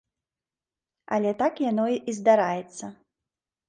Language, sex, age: Belarusian, female, 19-29